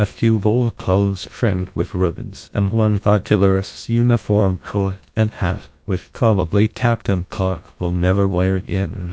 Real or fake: fake